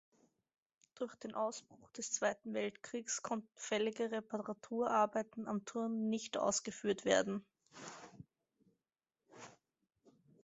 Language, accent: German, Österreichisches Deutsch